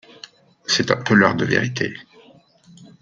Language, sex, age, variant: French, male, 40-49, Français de métropole